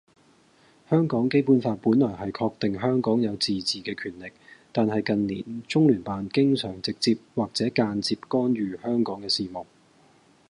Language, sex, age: Cantonese, male, 40-49